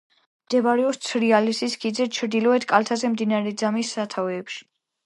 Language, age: Georgian, under 19